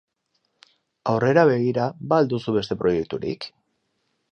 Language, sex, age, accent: Basque, male, 40-49, Mendebalekoa (Araba, Bizkaia, Gipuzkoako mendebaleko herri batzuk)